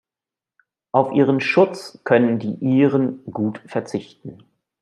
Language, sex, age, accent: German, male, 40-49, Deutschland Deutsch